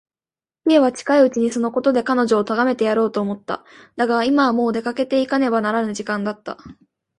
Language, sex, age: Japanese, female, 19-29